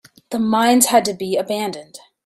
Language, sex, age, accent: English, female, 30-39, United States English